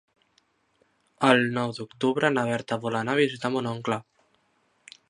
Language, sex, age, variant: Catalan, male, 19-29, Central